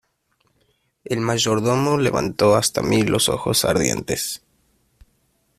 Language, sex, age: Spanish, male, 19-29